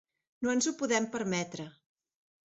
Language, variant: Catalan, Central